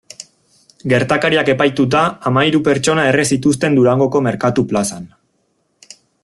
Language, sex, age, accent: Basque, male, 19-29, Erdialdekoa edo Nafarra (Gipuzkoa, Nafarroa)